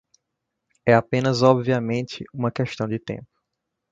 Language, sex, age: Portuguese, male, 19-29